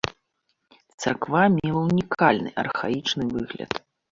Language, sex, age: Belarusian, female, 40-49